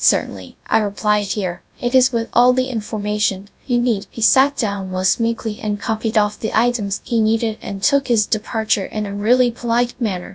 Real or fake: fake